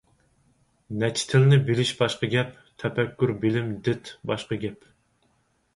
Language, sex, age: Uyghur, male, 30-39